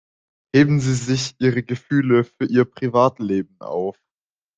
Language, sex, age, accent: German, male, under 19, Deutschland Deutsch